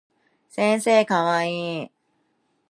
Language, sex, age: Japanese, female, 19-29